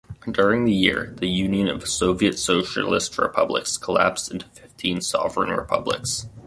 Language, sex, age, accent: English, male, 19-29, United States English